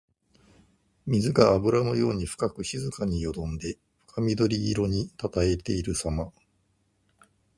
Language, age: Japanese, 50-59